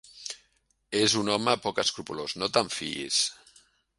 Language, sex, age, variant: Catalan, male, 50-59, Central